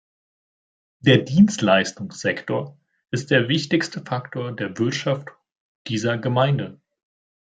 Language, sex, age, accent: German, male, 19-29, Deutschland Deutsch